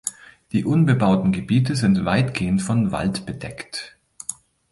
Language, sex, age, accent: German, male, 40-49, Deutschland Deutsch